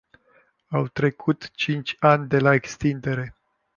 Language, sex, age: Romanian, male, 50-59